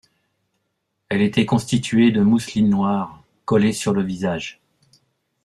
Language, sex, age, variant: French, male, 50-59, Français de métropole